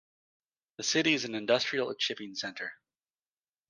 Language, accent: English, United States English